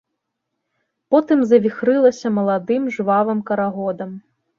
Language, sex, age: Belarusian, female, 19-29